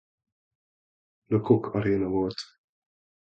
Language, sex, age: Hungarian, male, 40-49